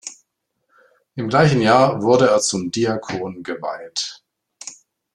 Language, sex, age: German, male, 50-59